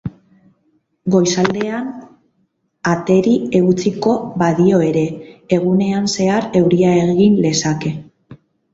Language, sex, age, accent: Basque, female, 30-39, Mendebalekoa (Araba, Bizkaia, Gipuzkoako mendebaleko herri batzuk)